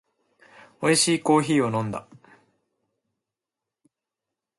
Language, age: Japanese, 19-29